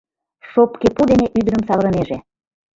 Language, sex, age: Mari, female, 40-49